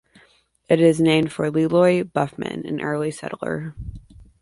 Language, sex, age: English, female, 19-29